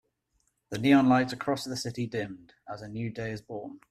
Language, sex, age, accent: English, male, 19-29, England English